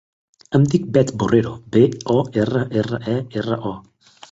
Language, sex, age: Catalan, male, 30-39